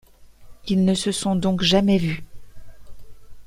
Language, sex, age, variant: French, female, 40-49, Français de métropole